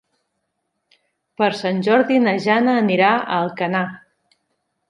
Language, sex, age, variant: Catalan, female, 40-49, Central